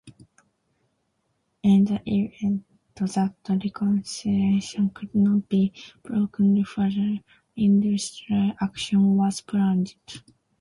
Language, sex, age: English, female, 19-29